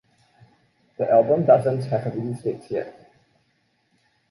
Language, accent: English, Singaporean English